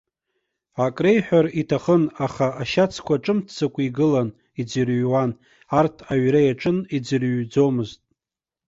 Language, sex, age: Abkhazian, male, 30-39